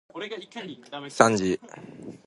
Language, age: Japanese, 19-29